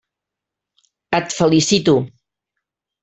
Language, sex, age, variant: Catalan, female, 60-69, Central